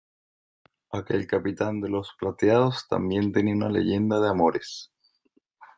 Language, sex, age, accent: Spanish, male, 19-29, Caribe: Cuba, Venezuela, Puerto Rico, República Dominicana, Panamá, Colombia caribeña, México caribeño, Costa del golfo de México